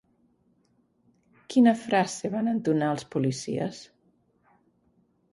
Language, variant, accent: Catalan, Central, central